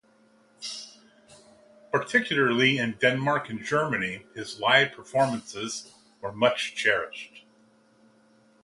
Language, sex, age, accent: English, male, 50-59, United States English